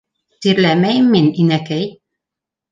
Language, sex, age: Bashkir, female, 50-59